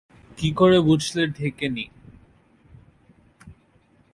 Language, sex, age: Bengali, male, under 19